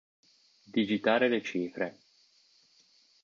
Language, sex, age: Italian, male, 30-39